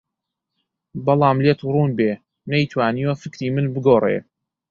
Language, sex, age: Central Kurdish, male, 19-29